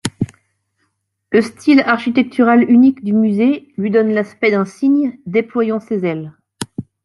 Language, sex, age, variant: French, female, 50-59, Français de métropole